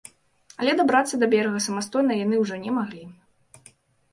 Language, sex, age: Belarusian, female, 19-29